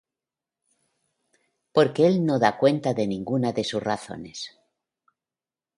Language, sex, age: Spanish, female, 60-69